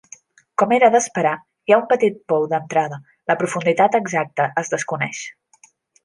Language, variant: Catalan, Central